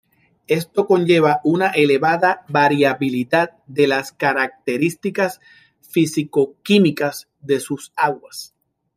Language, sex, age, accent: Spanish, male, 40-49, Caribe: Cuba, Venezuela, Puerto Rico, República Dominicana, Panamá, Colombia caribeña, México caribeño, Costa del golfo de México